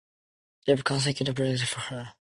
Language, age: English, 19-29